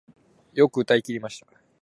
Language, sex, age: Japanese, male, under 19